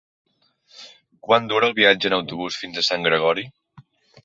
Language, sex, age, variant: Catalan, male, 30-39, Central